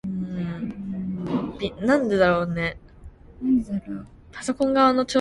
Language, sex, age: Korean, female, 19-29